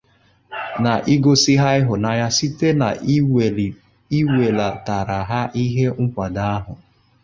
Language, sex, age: Igbo, male, 30-39